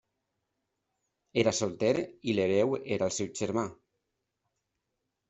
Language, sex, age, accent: Catalan, male, 30-39, valencià